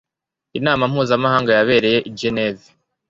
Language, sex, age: Kinyarwanda, male, 30-39